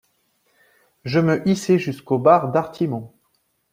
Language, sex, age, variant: French, male, 30-39, Français de métropole